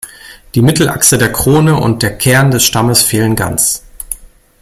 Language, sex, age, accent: German, male, 40-49, Deutschland Deutsch